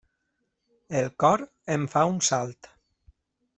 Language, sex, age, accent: Catalan, male, 30-39, valencià